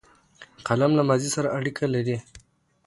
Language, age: Pashto, 19-29